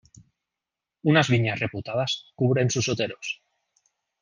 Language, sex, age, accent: Spanish, male, 19-29, España: Centro-Sur peninsular (Madrid, Toledo, Castilla-La Mancha)